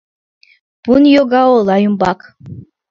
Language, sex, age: Mari, female, 19-29